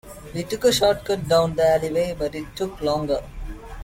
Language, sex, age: English, male, under 19